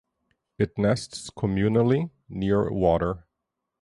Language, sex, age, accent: English, male, 40-49, United States English